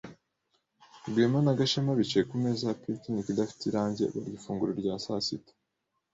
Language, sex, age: Kinyarwanda, male, 19-29